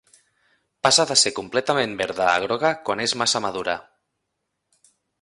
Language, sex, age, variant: Catalan, male, 19-29, Central